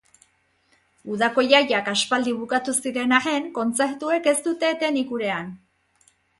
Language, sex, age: Basque, female, 40-49